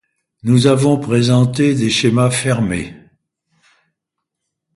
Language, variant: French, Français de métropole